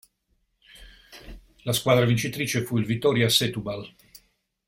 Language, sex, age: Italian, male, 60-69